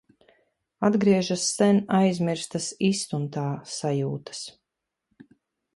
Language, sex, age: Latvian, female, 40-49